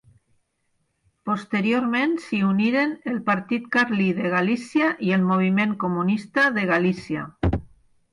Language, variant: Catalan, Nord-Occidental